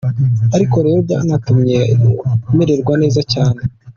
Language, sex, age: Kinyarwanda, male, 19-29